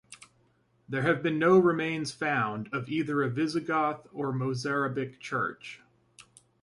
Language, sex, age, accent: English, male, 30-39, United States English